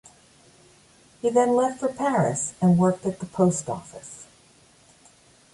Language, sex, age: English, female, 60-69